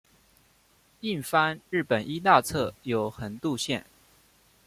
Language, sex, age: Chinese, male, 19-29